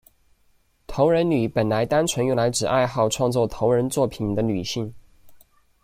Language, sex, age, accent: Chinese, male, 19-29, 出生地：四川省